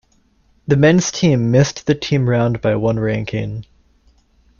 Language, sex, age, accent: English, male, 19-29, Canadian English